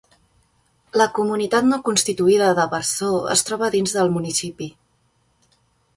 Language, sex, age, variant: Catalan, female, 30-39, Central